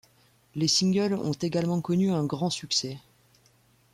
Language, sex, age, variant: French, female, 19-29, Français de métropole